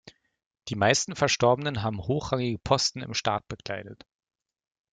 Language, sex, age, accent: German, male, 30-39, Deutschland Deutsch